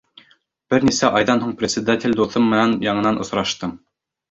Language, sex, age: Bashkir, male, under 19